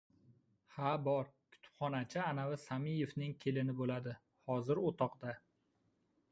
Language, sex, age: Uzbek, male, 19-29